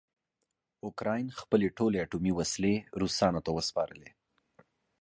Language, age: Pashto, 19-29